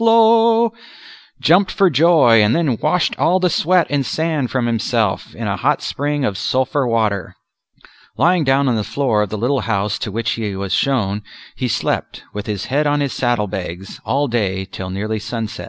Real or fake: real